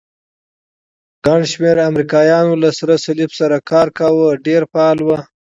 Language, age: Pashto, 30-39